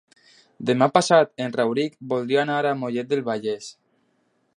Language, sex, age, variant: Catalan, male, under 19, Alacantí